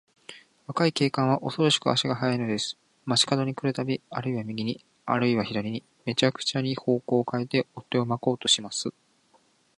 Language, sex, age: Japanese, male, 19-29